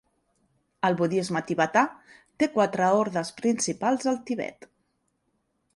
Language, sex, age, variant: Catalan, female, 40-49, Central